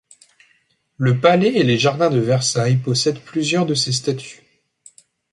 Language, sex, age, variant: French, male, 19-29, Français de métropole